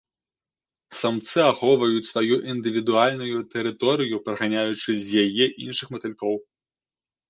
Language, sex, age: Belarusian, male, 19-29